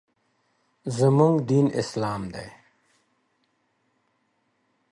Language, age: Pashto, 50-59